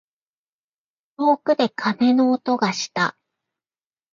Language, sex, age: Japanese, female, 50-59